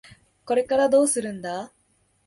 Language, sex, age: Japanese, male, 19-29